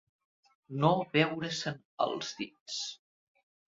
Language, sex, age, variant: Catalan, male, under 19, Central